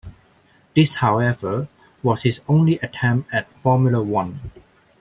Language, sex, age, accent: English, male, 19-29, Hong Kong English